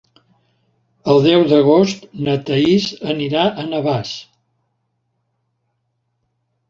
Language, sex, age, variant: Catalan, male, 70-79, Central